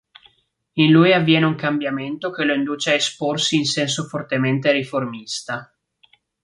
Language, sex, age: Italian, male, 19-29